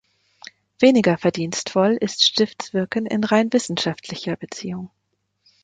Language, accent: German, Deutschland Deutsch